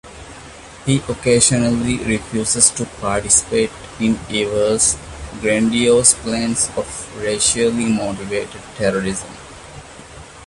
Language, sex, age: English, male, 30-39